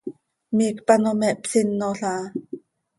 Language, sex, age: Seri, female, 40-49